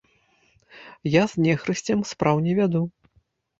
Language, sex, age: Belarusian, male, 30-39